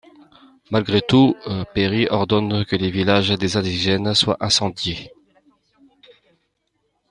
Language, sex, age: French, male, 30-39